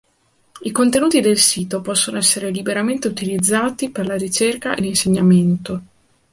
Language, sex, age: Italian, female, 19-29